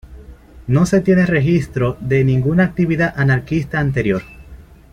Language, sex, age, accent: Spanish, male, 19-29, Caribe: Cuba, Venezuela, Puerto Rico, República Dominicana, Panamá, Colombia caribeña, México caribeño, Costa del golfo de México